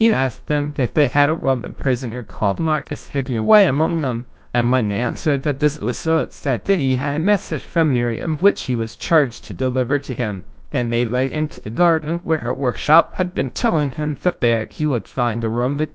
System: TTS, GlowTTS